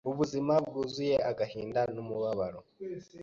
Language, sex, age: Kinyarwanda, male, 19-29